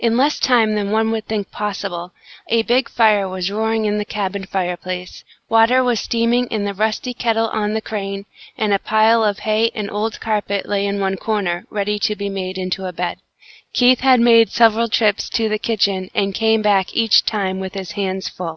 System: none